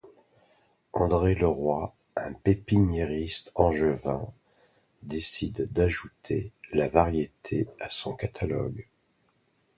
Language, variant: French, Français de métropole